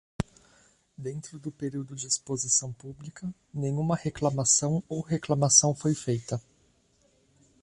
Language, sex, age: Portuguese, male, 30-39